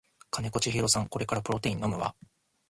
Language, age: Japanese, 19-29